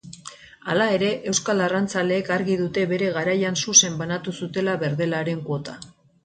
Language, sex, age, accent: Basque, female, 50-59, Erdialdekoa edo Nafarra (Gipuzkoa, Nafarroa)